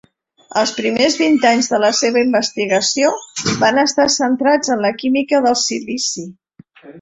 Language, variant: Catalan, Central